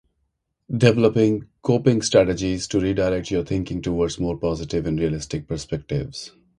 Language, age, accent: English, 50-59, India and South Asia (India, Pakistan, Sri Lanka)